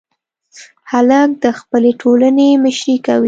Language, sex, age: Pashto, female, 19-29